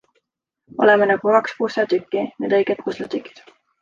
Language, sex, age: Estonian, female, 19-29